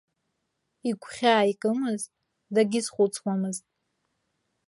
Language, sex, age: Abkhazian, female, 19-29